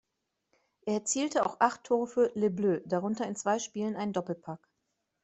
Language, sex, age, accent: German, female, 30-39, Deutschland Deutsch